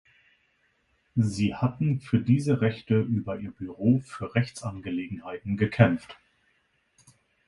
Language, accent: German, Deutschland Deutsch